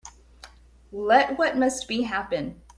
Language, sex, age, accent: English, female, 40-49, United States English